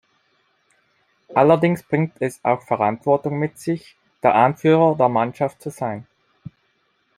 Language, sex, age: German, male, 30-39